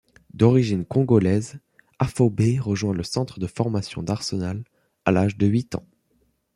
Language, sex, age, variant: French, male, under 19, Français de métropole